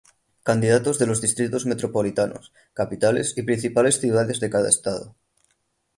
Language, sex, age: Spanish, male, 19-29